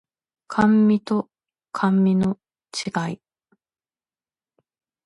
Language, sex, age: Japanese, female, 19-29